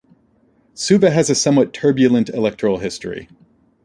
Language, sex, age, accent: English, male, 30-39, United States English